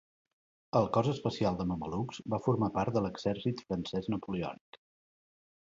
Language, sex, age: Catalan, male, 50-59